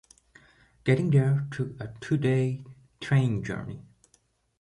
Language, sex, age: English, male, 19-29